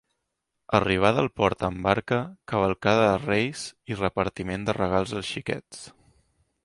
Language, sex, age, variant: Catalan, male, 19-29, Central